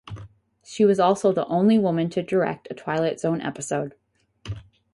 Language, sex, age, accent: English, female, 19-29, United States English